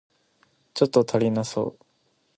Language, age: Japanese, 19-29